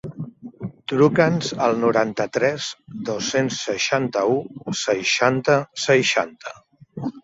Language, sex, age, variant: Catalan, male, 40-49, Central